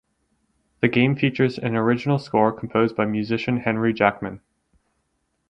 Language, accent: English, Canadian English